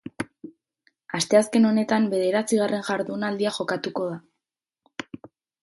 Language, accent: Basque, Erdialdekoa edo Nafarra (Gipuzkoa, Nafarroa)